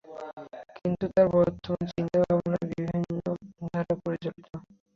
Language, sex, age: Bengali, male, 19-29